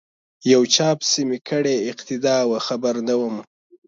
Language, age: Pashto, 19-29